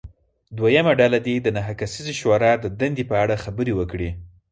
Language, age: Pashto, 19-29